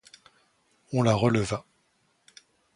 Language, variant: French, Français de métropole